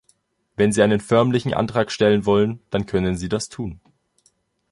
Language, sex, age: German, male, 19-29